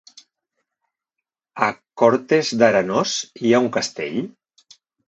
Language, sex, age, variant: Catalan, male, 40-49, Central